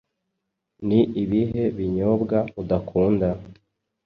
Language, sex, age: Kinyarwanda, male, 19-29